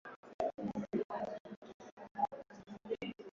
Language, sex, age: Swahili, male, 19-29